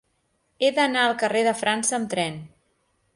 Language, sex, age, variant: Catalan, female, 40-49, Central